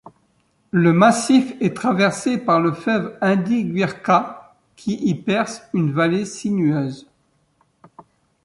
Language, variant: French, Français de métropole